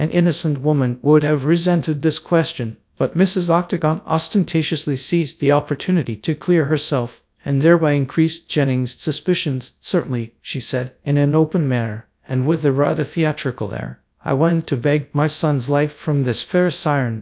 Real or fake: fake